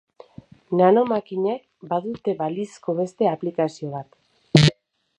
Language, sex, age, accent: Basque, female, 30-39, Mendebalekoa (Araba, Bizkaia, Gipuzkoako mendebaleko herri batzuk)